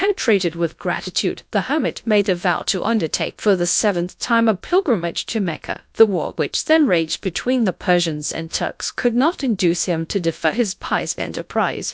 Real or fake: fake